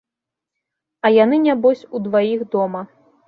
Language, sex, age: Belarusian, female, 19-29